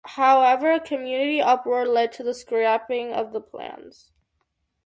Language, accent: English, United States English